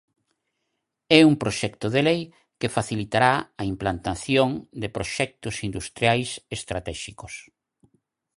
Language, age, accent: Galician, 60-69, Normativo (estándar)